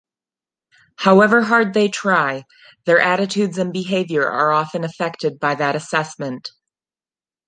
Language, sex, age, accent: English, female, 30-39, United States English